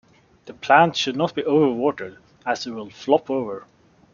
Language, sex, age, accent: English, male, 19-29, England English